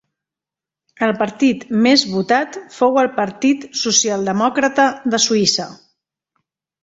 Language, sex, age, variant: Catalan, female, 30-39, Central